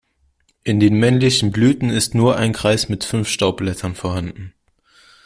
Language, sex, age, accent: German, male, under 19, Deutschland Deutsch